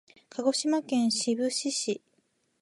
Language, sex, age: Japanese, female, 19-29